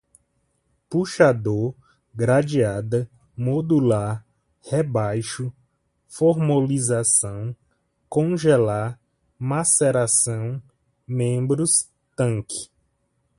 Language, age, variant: Portuguese, 30-39, Portuguese (Brasil)